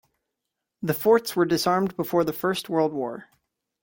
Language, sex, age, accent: English, male, 19-29, United States English